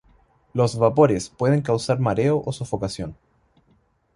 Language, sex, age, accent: Spanish, male, 19-29, Chileno: Chile, Cuyo